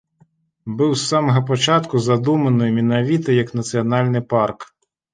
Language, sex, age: Belarusian, male, 40-49